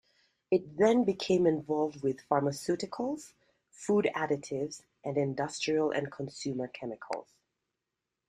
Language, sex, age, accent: English, female, 40-49, United States English